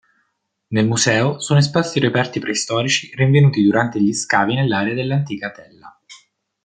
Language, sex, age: Italian, male, 19-29